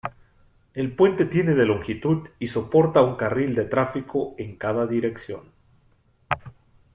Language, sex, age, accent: Spanish, male, 40-49, México